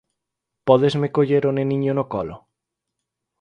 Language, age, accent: Galician, 19-29, Normativo (estándar)